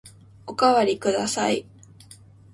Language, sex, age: Japanese, female, 19-29